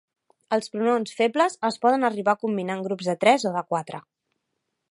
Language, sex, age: Catalan, female, 30-39